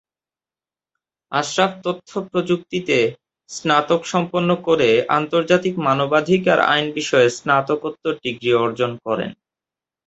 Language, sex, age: Bengali, male, under 19